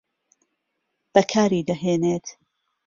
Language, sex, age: Central Kurdish, female, 30-39